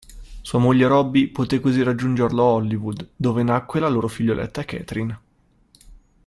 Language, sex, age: Italian, male, 19-29